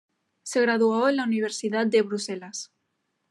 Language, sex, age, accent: Spanish, female, under 19, España: Norte peninsular (Asturias, Castilla y León, Cantabria, País Vasco, Navarra, Aragón, La Rioja, Guadalajara, Cuenca)